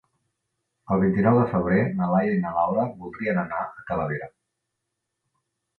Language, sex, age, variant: Catalan, male, 50-59, Central